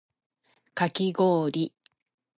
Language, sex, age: Japanese, female, 60-69